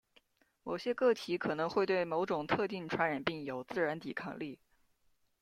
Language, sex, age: Chinese, female, 19-29